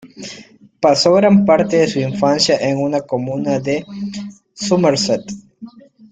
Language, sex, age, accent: Spanish, male, 19-29, América central